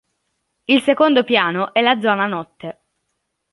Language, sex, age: Italian, female, under 19